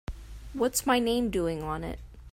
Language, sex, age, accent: English, female, 19-29, United States English